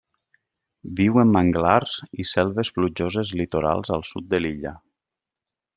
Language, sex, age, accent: Catalan, male, 30-39, valencià